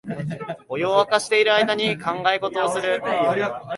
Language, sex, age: Japanese, male, 19-29